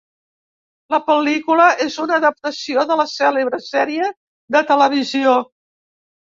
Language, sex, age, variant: Catalan, female, 70-79, Central